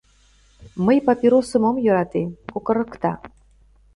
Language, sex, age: Mari, female, 40-49